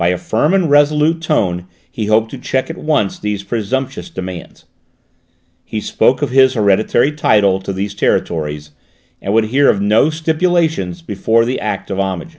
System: none